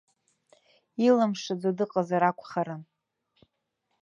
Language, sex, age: Abkhazian, female, 40-49